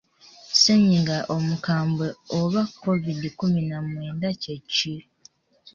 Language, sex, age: Ganda, female, 19-29